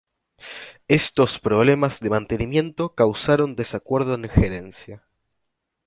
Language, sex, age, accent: Spanish, male, under 19, Rioplatense: Argentina, Uruguay, este de Bolivia, Paraguay